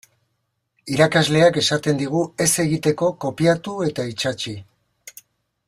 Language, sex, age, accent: Basque, male, 60-69, Mendebalekoa (Araba, Bizkaia, Gipuzkoako mendebaleko herri batzuk)